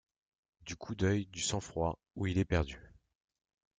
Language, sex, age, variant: French, male, 19-29, Français de métropole